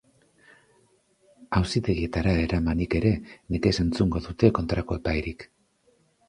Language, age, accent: Basque, 50-59, Mendebalekoa (Araba, Bizkaia, Gipuzkoako mendebaleko herri batzuk)